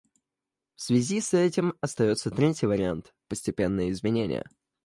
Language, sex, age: Russian, male, 19-29